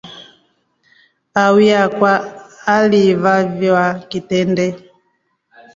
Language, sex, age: Rombo, female, 40-49